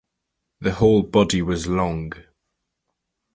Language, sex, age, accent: English, male, under 19, England English